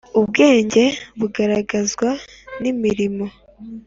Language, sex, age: Kinyarwanda, female, 19-29